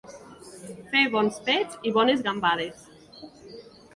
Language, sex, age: Catalan, female, 50-59